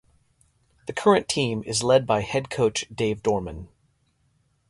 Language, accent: English, United States English